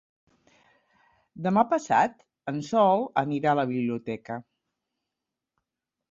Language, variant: Catalan, Central